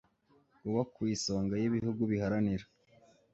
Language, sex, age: Kinyarwanda, male, 19-29